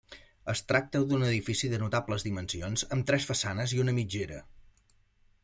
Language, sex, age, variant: Catalan, male, 40-49, Central